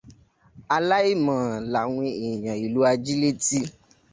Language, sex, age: Yoruba, male, 19-29